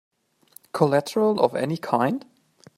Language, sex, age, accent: English, male, 30-39, England English